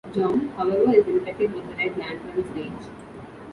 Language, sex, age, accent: English, female, 19-29, India and South Asia (India, Pakistan, Sri Lanka)